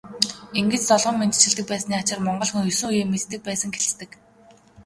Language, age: Mongolian, 19-29